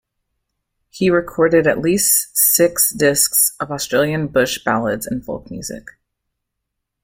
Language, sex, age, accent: English, female, 19-29, United States English